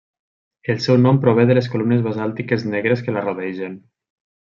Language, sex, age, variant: Catalan, male, 19-29, Nord-Occidental